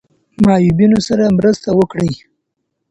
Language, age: Pashto, 19-29